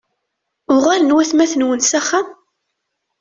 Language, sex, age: Kabyle, female, 30-39